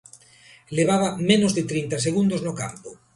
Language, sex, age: Galician, male, 50-59